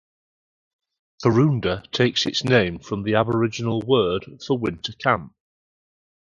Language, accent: English, England English